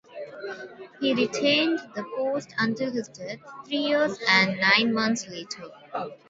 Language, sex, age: English, female, 19-29